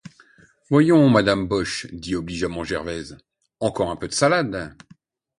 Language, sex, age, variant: French, male, 40-49, Français de métropole